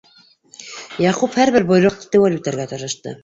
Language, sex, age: Bashkir, female, 60-69